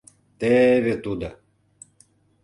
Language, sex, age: Mari, male, 50-59